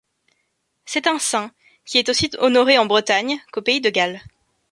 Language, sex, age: French, female, 19-29